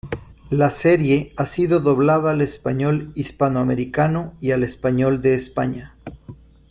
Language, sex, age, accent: Spanish, male, 40-49, Andino-Pacífico: Colombia, Perú, Ecuador, oeste de Bolivia y Venezuela andina